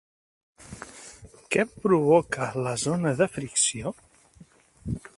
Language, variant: Catalan, Central